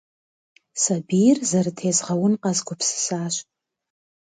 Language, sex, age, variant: Kabardian, female, 50-59, Адыгэбзэ (Къэбэрдей, Кирил, псоми зэдай)